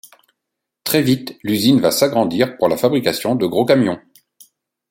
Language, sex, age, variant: French, male, 40-49, Français de métropole